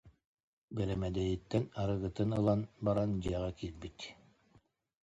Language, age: Yakut, 50-59